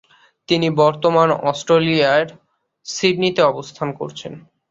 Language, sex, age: Bengali, male, 19-29